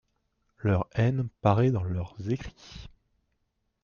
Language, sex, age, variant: French, male, 19-29, Français de métropole